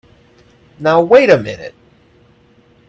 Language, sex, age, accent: English, male, 19-29, United States English